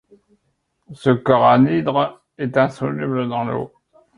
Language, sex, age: French, male, 60-69